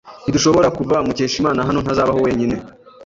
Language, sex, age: Kinyarwanda, male, 19-29